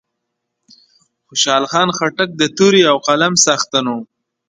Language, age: Pashto, 19-29